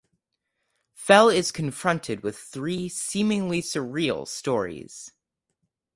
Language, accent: English, United States English